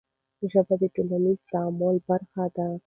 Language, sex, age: Pashto, female, 19-29